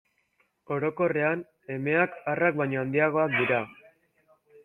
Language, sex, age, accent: Basque, male, under 19, Mendebalekoa (Araba, Bizkaia, Gipuzkoako mendebaleko herri batzuk)